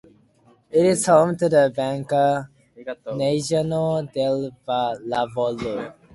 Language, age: English, under 19